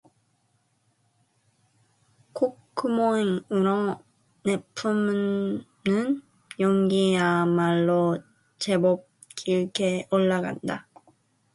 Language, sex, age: Korean, female, 19-29